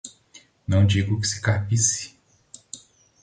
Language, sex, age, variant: Portuguese, male, 30-39, Portuguese (Brasil)